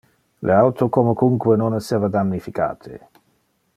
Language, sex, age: Interlingua, male, 40-49